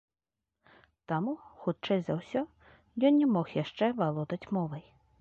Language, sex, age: Belarusian, female, 30-39